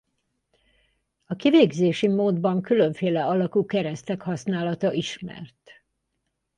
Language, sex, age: Hungarian, female, 70-79